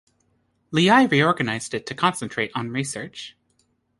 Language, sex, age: English, female, 30-39